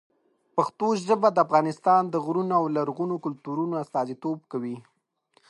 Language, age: Pashto, 19-29